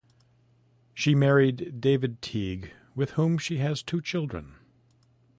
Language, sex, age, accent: English, male, 50-59, Canadian English